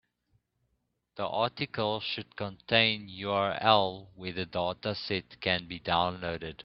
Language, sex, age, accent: English, male, 30-39, Southern African (South Africa, Zimbabwe, Namibia)